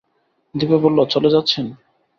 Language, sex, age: Bengali, male, 19-29